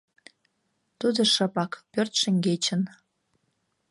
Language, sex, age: Mari, female, 19-29